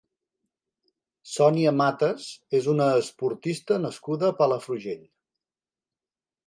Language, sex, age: Catalan, male, 50-59